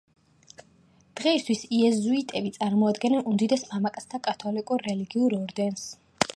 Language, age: Georgian, 19-29